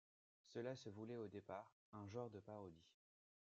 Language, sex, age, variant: French, male, under 19, Français de métropole